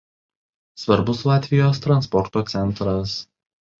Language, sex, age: Lithuanian, male, 19-29